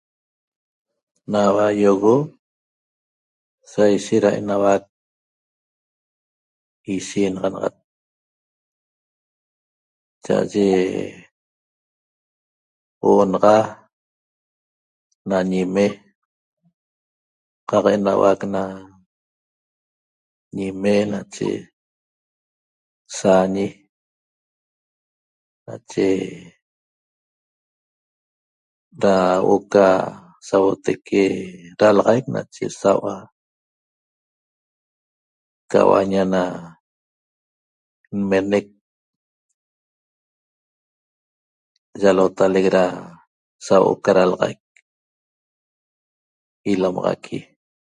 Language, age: Toba, 50-59